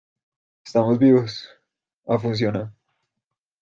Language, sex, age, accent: Spanish, male, under 19, Andino-Pacífico: Colombia, Perú, Ecuador, oeste de Bolivia y Venezuela andina